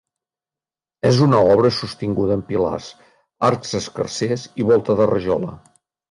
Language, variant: Catalan, Nord-Occidental